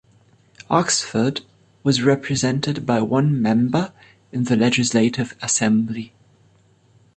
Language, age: English, 30-39